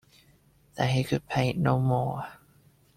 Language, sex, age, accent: English, male, 19-29, Hong Kong English